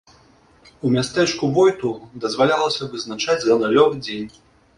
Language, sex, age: Belarusian, male, 19-29